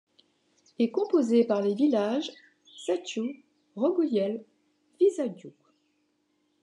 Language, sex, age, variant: French, female, 50-59, Français de métropole